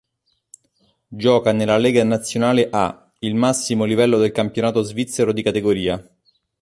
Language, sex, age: Italian, male, 40-49